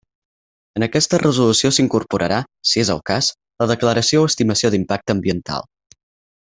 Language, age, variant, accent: Catalan, 19-29, Central, central